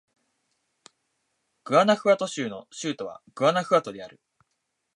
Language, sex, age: Japanese, male, 19-29